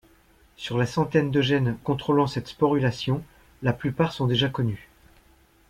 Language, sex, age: French, male, 50-59